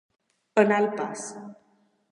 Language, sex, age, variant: Catalan, female, under 19, Balear